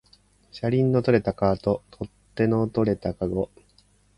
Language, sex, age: Japanese, male, 40-49